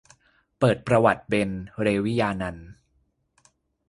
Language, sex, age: Thai, male, 30-39